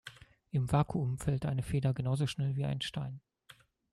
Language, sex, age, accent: German, male, 30-39, Deutschland Deutsch